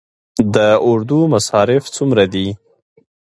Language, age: Pashto, 30-39